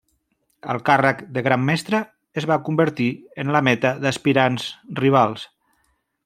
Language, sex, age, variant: Catalan, male, 40-49, Central